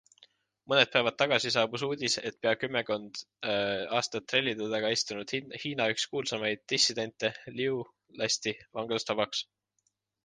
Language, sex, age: Estonian, male, 19-29